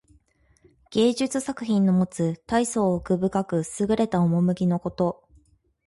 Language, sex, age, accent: Japanese, female, 30-39, 標準語